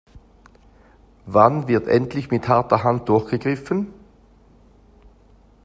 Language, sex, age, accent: German, male, 50-59, Schweizerdeutsch